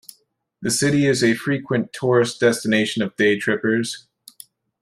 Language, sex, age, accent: English, male, 19-29, United States English